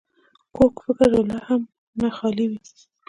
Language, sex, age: Pashto, female, 19-29